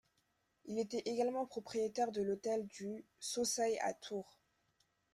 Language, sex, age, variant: French, female, under 19, Français de métropole